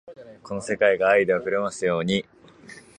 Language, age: Japanese, 19-29